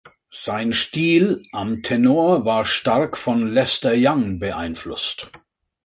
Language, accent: German, Deutschland Deutsch